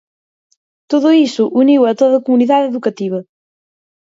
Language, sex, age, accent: Galician, female, 30-39, Central (gheada)